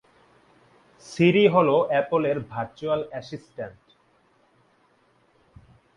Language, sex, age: Bengali, male, 19-29